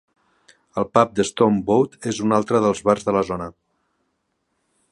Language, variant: Catalan, Central